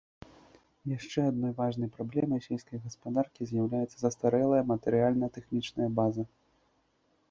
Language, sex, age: Belarusian, male, 19-29